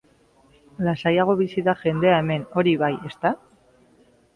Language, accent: Basque, Mendebalekoa (Araba, Bizkaia, Gipuzkoako mendebaleko herri batzuk)